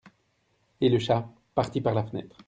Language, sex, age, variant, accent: French, male, 30-39, Français d'Europe, Français de Belgique